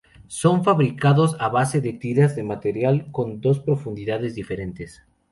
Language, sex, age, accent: Spanish, male, 19-29, México